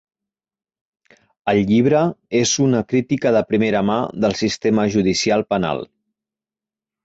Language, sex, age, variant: Catalan, male, 50-59, Central